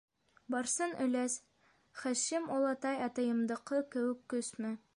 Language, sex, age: Bashkir, female, under 19